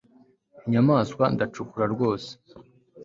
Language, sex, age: Kinyarwanda, male, 19-29